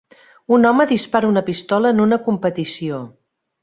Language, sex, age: Catalan, female, 50-59